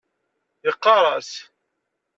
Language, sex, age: Kabyle, male, 40-49